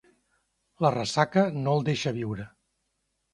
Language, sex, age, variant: Catalan, male, 50-59, Central